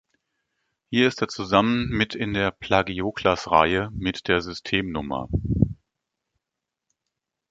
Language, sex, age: German, male, 50-59